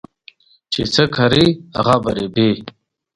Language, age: Pashto, 30-39